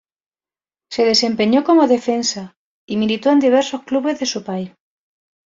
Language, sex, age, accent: Spanish, female, 40-49, España: Sur peninsular (Andalucia, Extremadura, Murcia)